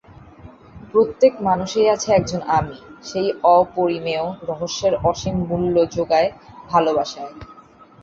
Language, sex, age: Bengali, female, 19-29